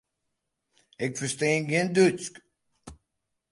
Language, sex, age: Western Frisian, male, 60-69